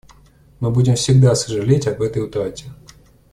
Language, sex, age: Russian, male, 30-39